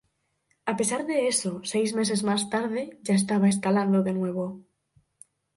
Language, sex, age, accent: Spanish, female, 19-29, España: Norte peninsular (Asturias, Castilla y León, Cantabria, País Vasco, Navarra, Aragón, La Rioja, Guadalajara, Cuenca)